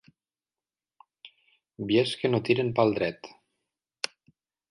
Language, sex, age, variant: Catalan, male, 30-39, Central